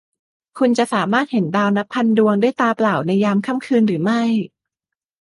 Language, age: Thai, 19-29